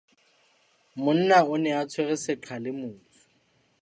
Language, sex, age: Southern Sotho, male, 30-39